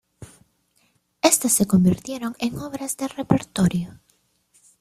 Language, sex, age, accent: Spanish, female, 19-29, América central